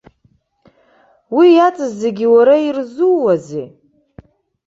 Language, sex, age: Abkhazian, female, 30-39